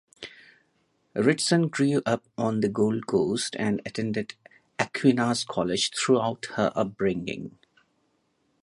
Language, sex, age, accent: English, male, 30-39, India and South Asia (India, Pakistan, Sri Lanka)